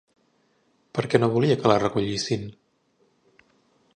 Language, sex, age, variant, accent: Catalan, male, 19-29, Central, central